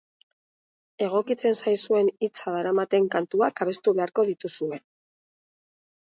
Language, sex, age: Basque, female, 50-59